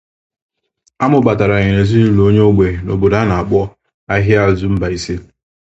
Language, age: Igbo, 19-29